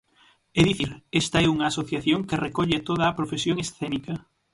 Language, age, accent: Galician, 19-29, Normativo (estándar)